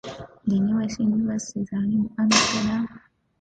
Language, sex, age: English, female, 19-29